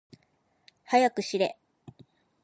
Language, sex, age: Japanese, female, under 19